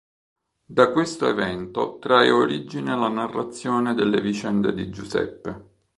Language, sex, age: Italian, male, 50-59